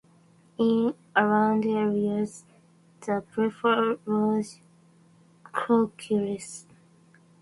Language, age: English, 19-29